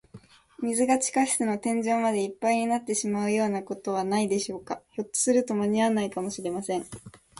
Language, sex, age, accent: Japanese, female, 19-29, 標準語